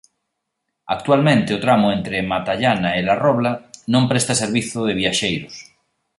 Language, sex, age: Galician, male, 40-49